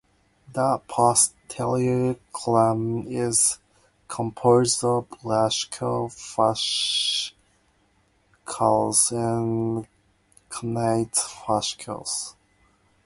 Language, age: English, 19-29